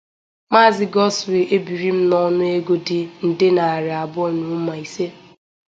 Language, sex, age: Igbo, female, under 19